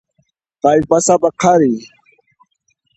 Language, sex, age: Puno Quechua, male, 30-39